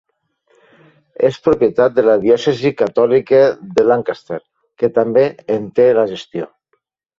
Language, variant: Catalan, Septentrional